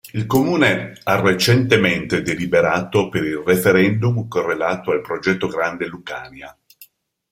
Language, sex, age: Italian, male, 60-69